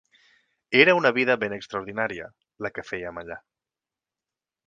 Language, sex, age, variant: Catalan, male, 30-39, Central